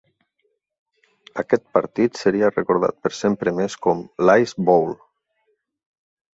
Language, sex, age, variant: Catalan, male, 40-49, Nord-Occidental